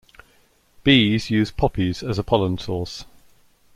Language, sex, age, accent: English, male, 60-69, England English